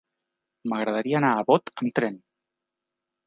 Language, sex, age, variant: Catalan, male, 30-39, Central